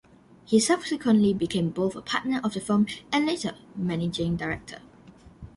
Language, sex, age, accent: English, male, under 19, Singaporean English